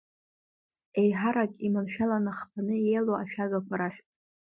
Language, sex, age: Abkhazian, female, 30-39